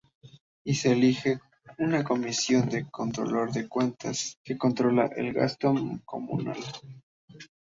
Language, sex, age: Spanish, male, 19-29